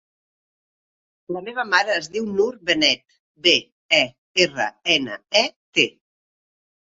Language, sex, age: Catalan, female, 60-69